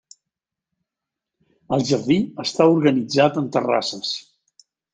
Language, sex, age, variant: Catalan, male, 60-69, Central